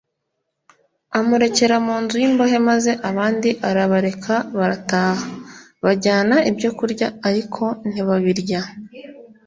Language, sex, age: Kinyarwanda, female, 30-39